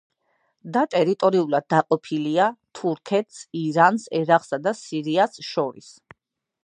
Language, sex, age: Georgian, female, 30-39